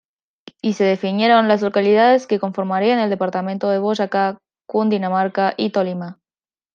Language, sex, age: Spanish, female, 19-29